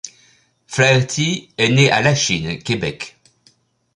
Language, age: French, 70-79